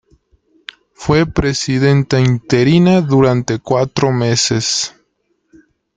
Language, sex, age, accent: Spanish, male, 19-29, México